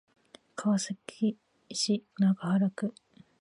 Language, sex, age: Japanese, female, 19-29